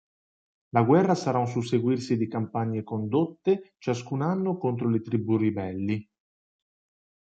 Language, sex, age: Italian, male, 30-39